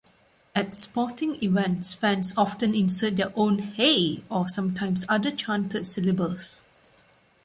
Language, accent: English, Malaysian English